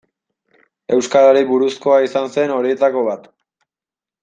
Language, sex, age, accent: Basque, male, 19-29, Mendebalekoa (Araba, Bizkaia, Gipuzkoako mendebaleko herri batzuk)